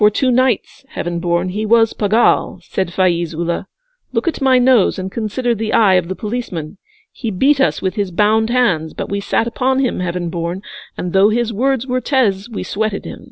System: none